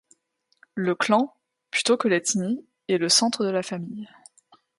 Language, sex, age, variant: French, female, 19-29, Français d'Europe